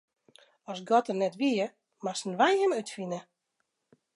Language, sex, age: Western Frisian, female, 40-49